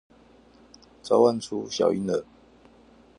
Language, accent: Chinese, 出生地：新北市